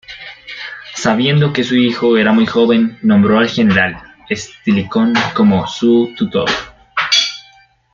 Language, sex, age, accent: Spanish, male, under 19, Andino-Pacífico: Colombia, Perú, Ecuador, oeste de Bolivia y Venezuela andina